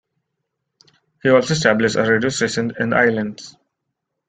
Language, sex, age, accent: English, male, 19-29, India and South Asia (India, Pakistan, Sri Lanka)